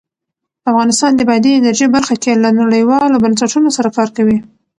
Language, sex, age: Pashto, female, 30-39